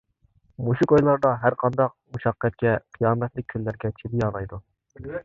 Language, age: Uyghur, 19-29